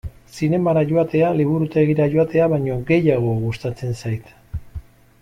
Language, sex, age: Basque, male, 60-69